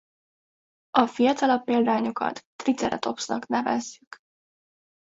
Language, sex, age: Hungarian, female, 19-29